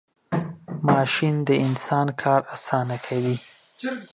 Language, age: Pashto, 19-29